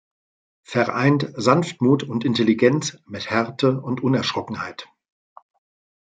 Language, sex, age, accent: German, male, 50-59, Deutschland Deutsch